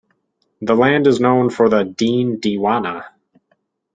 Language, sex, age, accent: English, male, 30-39, United States English